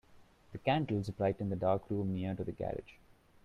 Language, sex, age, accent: English, male, 19-29, India and South Asia (India, Pakistan, Sri Lanka)